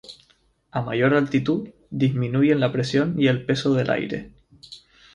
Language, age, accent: Spanish, 19-29, España: Islas Canarias